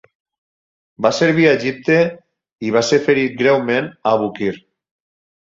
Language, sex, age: Catalan, male, 50-59